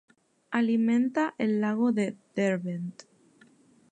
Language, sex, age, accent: Spanish, female, 19-29, España: Islas Canarias